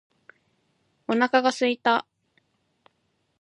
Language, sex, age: Japanese, female, 19-29